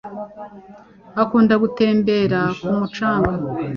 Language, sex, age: Kinyarwanda, female, 30-39